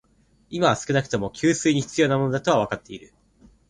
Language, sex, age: Japanese, male, 19-29